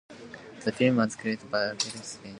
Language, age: English, under 19